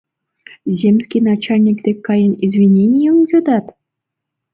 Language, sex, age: Mari, female, under 19